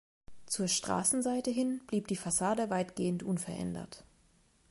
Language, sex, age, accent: German, female, 30-39, Deutschland Deutsch